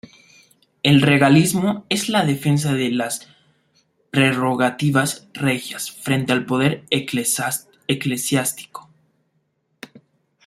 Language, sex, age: Spanish, male, 19-29